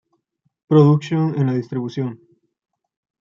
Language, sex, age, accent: Spanish, male, 19-29, América central